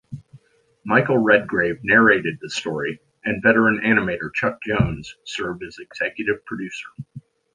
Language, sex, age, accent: English, male, 50-59, United States English